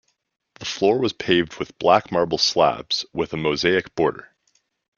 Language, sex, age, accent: English, male, 19-29, Canadian English